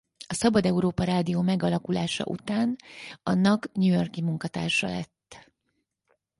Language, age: Hungarian, 50-59